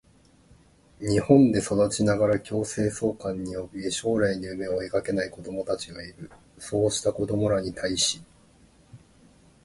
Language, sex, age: Japanese, male, 30-39